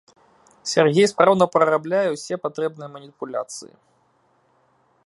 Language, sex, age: Belarusian, male, 19-29